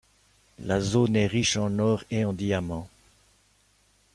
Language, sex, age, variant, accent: French, male, 50-59, Français d'Europe, Français de Belgique